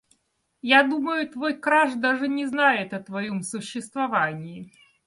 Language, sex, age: Russian, female, 40-49